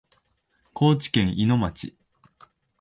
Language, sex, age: Japanese, male, 19-29